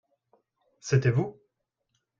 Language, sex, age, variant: French, male, 40-49, Français de métropole